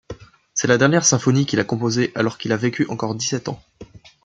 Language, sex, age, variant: French, male, 19-29, Français de métropole